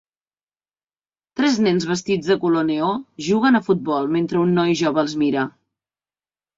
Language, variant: Catalan, Central